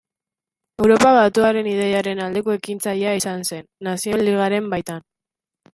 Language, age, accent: Basque, under 19, Mendebalekoa (Araba, Bizkaia, Gipuzkoako mendebaleko herri batzuk)